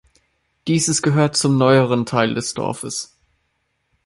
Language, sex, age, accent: German, male, under 19, Deutschland Deutsch